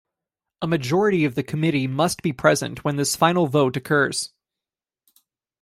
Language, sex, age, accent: English, male, 19-29, United States English